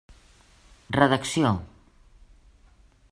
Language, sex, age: Catalan, female, 50-59